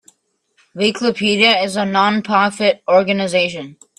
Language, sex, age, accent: English, male, 30-39, United States English